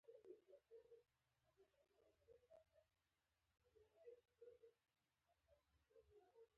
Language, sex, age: Pashto, female, 30-39